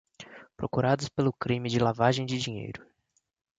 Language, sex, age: Portuguese, male, 19-29